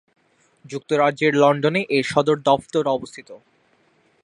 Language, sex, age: Bengali, male, 19-29